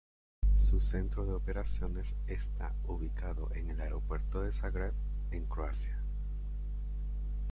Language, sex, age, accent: Spanish, male, 30-39, América central